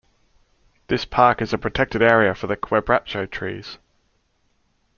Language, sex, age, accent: English, male, 40-49, Australian English